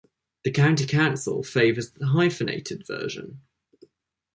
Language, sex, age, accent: English, male, 19-29, England English